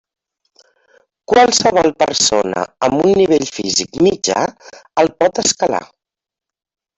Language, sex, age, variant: Catalan, female, 40-49, Central